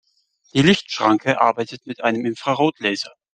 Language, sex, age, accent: German, male, 30-39, Deutschland Deutsch